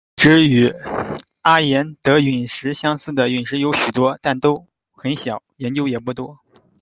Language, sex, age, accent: Chinese, male, 19-29, 出生地：江苏省